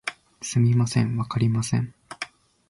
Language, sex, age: Japanese, male, 19-29